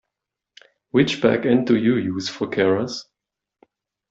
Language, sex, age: English, male, 19-29